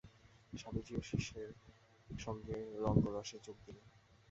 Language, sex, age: Bengali, male, 19-29